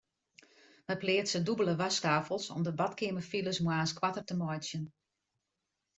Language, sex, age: Western Frisian, female, 50-59